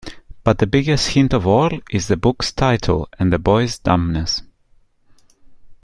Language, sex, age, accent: English, male, 30-39, England English